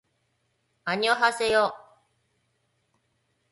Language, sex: Japanese, female